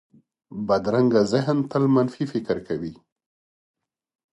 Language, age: Pashto, 40-49